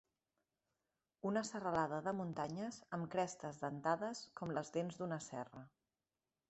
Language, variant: Catalan, Central